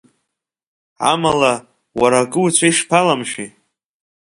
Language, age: Abkhazian, under 19